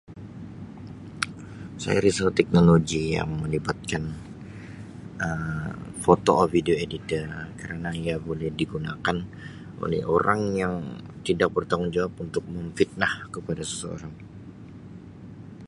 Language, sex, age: Sabah Malay, male, 19-29